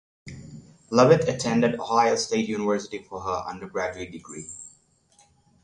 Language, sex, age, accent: English, male, 30-39, United States English; India and South Asia (India, Pakistan, Sri Lanka)